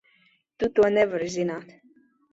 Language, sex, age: Latvian, female, under 19